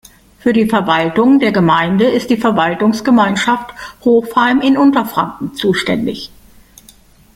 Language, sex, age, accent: German, female, 50-59, Deutschland Deutsch